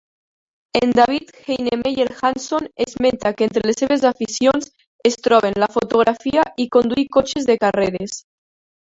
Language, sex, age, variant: Catalan, female, under 19, Nord-Occidental